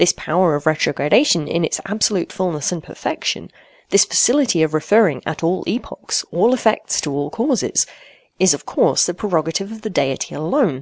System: none